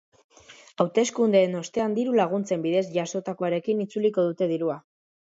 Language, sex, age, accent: Basque, male, under 19, Mendebalekoa (Araba, Bizkaia, Gipuzkoako mendebaleko herri batzuk)